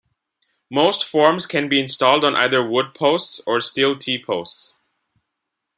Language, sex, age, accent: English, male, under 19, India and South Asia (India, Pakistan, Sri Lanka)